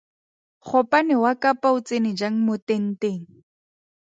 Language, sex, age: Tswana, female, 30-39